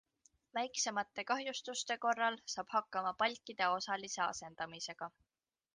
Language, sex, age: Estonian, female, 19-29